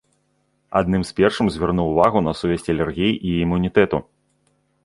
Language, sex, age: Belarusian, male, 30-39